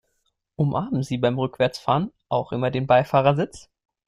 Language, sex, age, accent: German, male, 19-29, Deutschland Deutsch